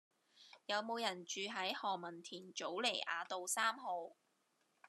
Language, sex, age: Cantonese, female, 30-39